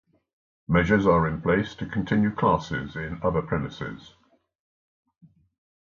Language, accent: English, England English